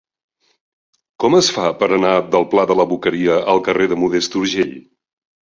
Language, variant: Catalan, Central